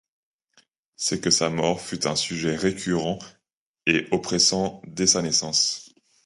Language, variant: French, Français de métropole